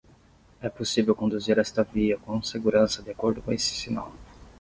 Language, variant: Portuguese, Portuguese (Brasil)